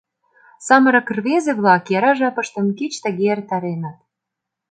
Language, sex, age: Mari, female, 30-39